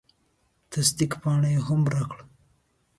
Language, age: Pashto, 19-29